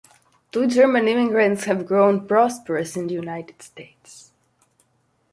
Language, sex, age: English, male, 19-29